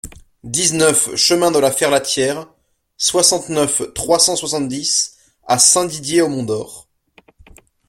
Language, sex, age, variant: French, male, 19-29, Français de métropole